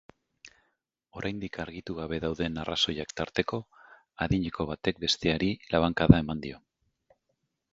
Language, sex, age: Basque, male, 40-49